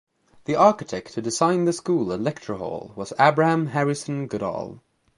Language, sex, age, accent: English, male, under 19, England English